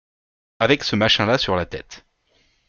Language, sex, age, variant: French, male, 19-29, Français de métropole